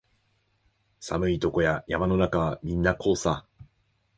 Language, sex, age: Japanese, male, 19-29